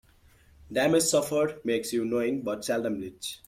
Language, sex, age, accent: English, male, 19-29, India and South Asia (India, Pakistan, Sri Lanka)